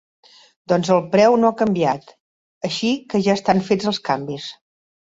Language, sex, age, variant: Catalan, female, 60-69, Central